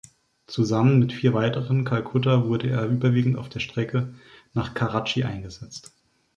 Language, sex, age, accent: German, male, 30-39, Deutschland Deutsch